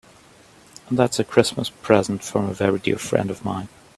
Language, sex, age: English, male, 40-49